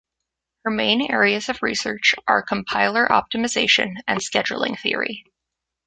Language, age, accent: English, 19-29, United States English